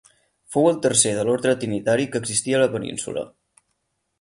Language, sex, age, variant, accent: Catalan, male, 19-29, Central, Barceloní